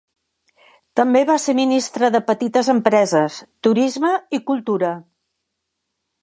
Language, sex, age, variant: Catalan, female, 70-79, Central